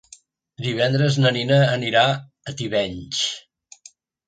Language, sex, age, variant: Catalan, male, 60-69, Central